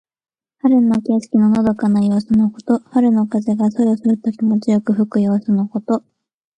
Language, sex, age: Japanese, female, 19-29